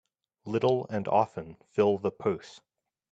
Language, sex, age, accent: English, male, 30-39, United States English